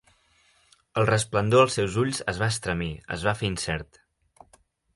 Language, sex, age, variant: Catalan, male, 19-29, Central